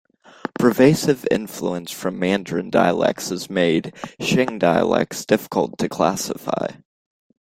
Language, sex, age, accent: English, male, under 19, United States English